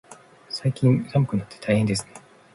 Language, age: Japanese, 50-59